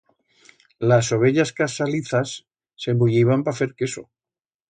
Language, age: Aragonese, 60-69